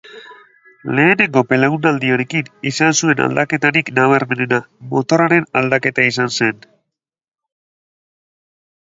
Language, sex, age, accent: Basque, male, 30-39, Mendebalekoa (Araba, Bizkaia, Gipuzkoako mendebaleko herri batzuk)